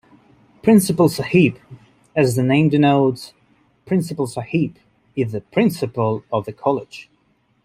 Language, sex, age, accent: English, male, 19-29, England English